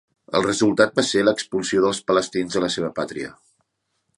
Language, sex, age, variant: Catalan, male, 50-59, Central